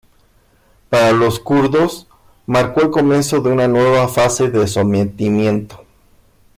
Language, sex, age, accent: Spanish, male, 40-49, México